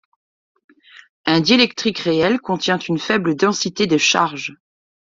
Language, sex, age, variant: French, female, 40-49, Français de métropole